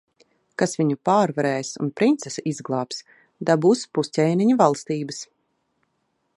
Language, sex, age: Latvian, female, 30-39